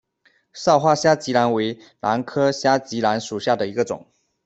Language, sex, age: Chinese, male, 30-39